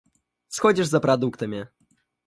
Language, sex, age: Russian, male, 19-29